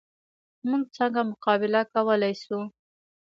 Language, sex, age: Pashto, female, 19-29